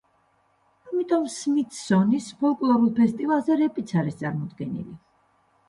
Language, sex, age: Georgian, female, 40-49